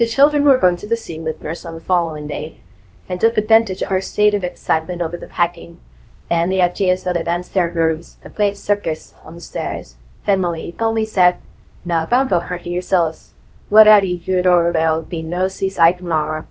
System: TTS, VITS